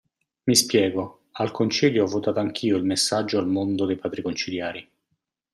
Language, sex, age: Italian, male, 40-49